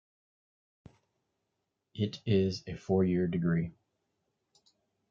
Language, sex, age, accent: English, male, 40-49, United States English